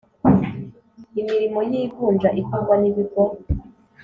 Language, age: Kinyarwanda, 19-29